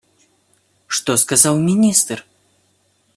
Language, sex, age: Russian, male, 19-29